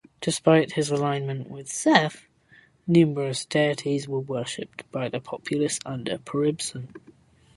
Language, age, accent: English, 19-29, England English